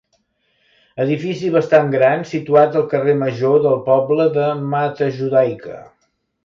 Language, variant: Catalan, Central